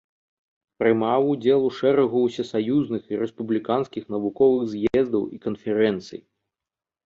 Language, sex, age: Belarusian, male, 30-39